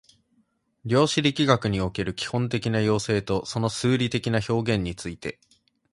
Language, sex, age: Japanese, male, 19-29